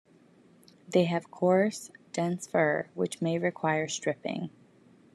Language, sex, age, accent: English, female, 19-29, United States English